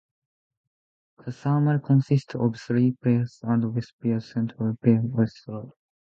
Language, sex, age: English, male, 19-29